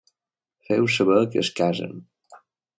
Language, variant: Catalan, Balear